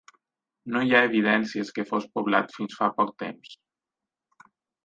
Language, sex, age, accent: Catalan, male, 19-29, valencià